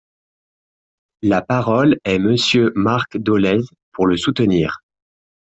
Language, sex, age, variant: French, male, 19-29, Français de métropole